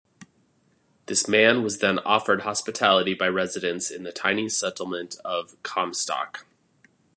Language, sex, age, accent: English, male, 30-39, United States English